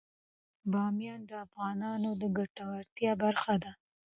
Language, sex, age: Pashto, female, 19-29